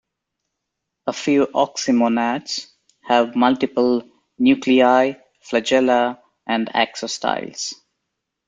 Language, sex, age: English, male, 30-39